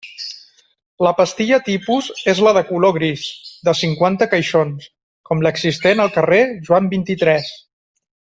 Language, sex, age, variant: Catalan, male, 30-39, Central